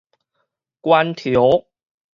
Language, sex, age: Min Nan Chinese, male, 19-29